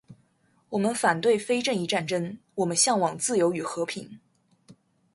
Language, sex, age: Chinese, female, 19-29